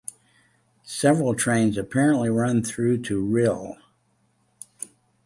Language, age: English, 70-79